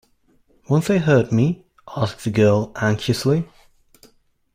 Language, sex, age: English, male, 30-39